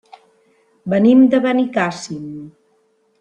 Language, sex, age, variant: Catalan, female, 50-59, Central